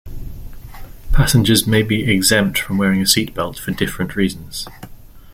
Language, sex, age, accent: English, male, 19-29, England English